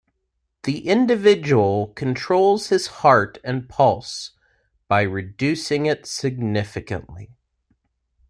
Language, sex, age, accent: English, male, 40-49, United States English